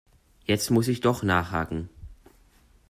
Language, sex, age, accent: German, male, under 19, Deutschland Deutsch